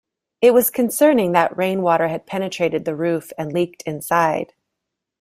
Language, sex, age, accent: English, female, 40-49, United States English